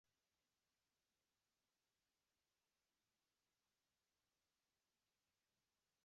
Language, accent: Spanish, Chileno: Chile, Cuyo